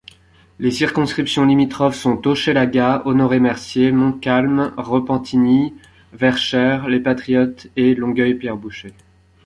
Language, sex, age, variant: French, male, 19-29, Français de métropole